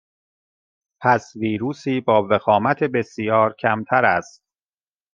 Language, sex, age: Persian, male, 40-49